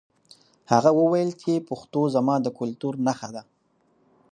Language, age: Pashto, 19-29